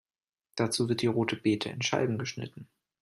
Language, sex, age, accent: German, male, 30-39, Deutschland Deutsch